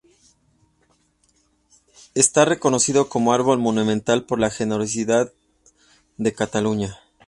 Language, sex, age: Spanish, male, 30-39